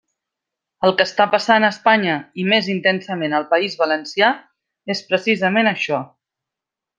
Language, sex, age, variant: Catalan, female, 50-59, Central